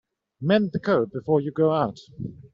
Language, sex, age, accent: English, male, 19-29, England English